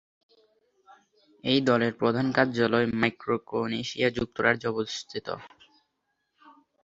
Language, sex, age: Bengali, male, under 19